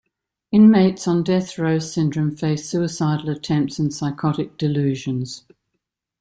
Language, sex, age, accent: English, female, 60-69, Australian English